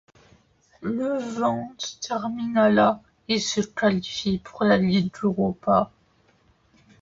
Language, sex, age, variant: French, male, under 19, Français de métropole